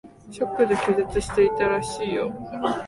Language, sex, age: Japanese, female, 19-29